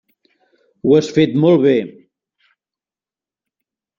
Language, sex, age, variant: Catalan, male, 60-69, Central